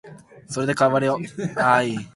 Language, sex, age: Japanese, male, under 19